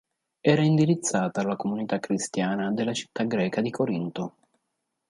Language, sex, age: Italian, male, 19-29